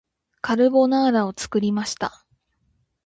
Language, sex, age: Japanese, female, 19-29